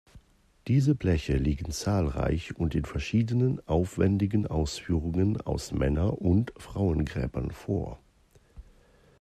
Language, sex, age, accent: German, male, 40-49, Deutschland Deutsch